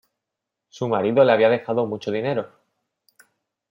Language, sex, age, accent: Spanish, male, 19-29, España: Sur peninsular (Andalucia, Extremadura, Murcia)